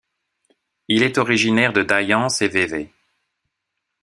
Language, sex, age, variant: French, male, 50-59, Français de métropole